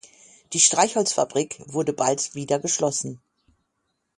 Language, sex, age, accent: German, female, 50-59, Deutschland Deutsch